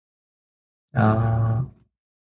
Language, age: Japanese, 19-29